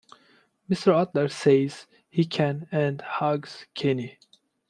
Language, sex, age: English, male, 19-29